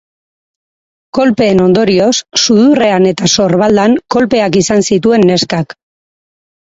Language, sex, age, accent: Basque, female, 30-39, Mendebalekoa (Araba, Bizkaia, Gipuzkoako mendebaleko herri batzuk)